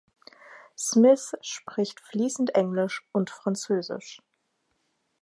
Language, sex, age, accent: German, female, 19-29, Deutschland Deutsch